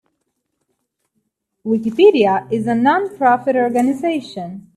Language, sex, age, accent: English, female, 19-29, United States English